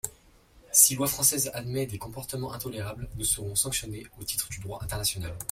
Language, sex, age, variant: French, male, under 19, Français de métropole